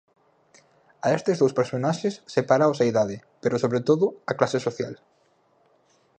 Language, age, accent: Galician, 19-29, Oriental (común en zona oriental)